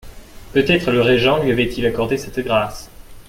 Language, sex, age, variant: French, male, 19-29, Français de métropole